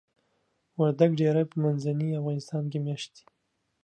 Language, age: Pashto, 19-29